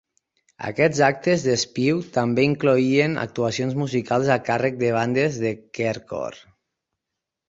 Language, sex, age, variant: Catalan, male, 30-39, Nord-Occidental